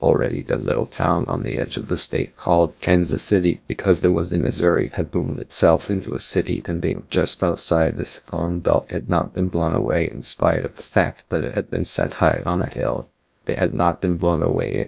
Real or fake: fake